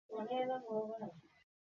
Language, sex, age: Bengali, male, 40-49